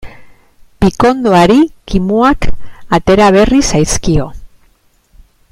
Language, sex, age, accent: Basque, female, 40-49, Mendebalekoa (Araba, Bizkaia, Gipuzkoako mendebaleko herri batzuk)